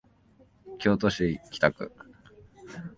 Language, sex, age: Japanese, male, 19-29